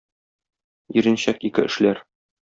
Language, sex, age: Tatar, male, 30-39